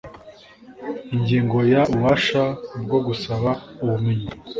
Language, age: Kinyarwanda, 30-39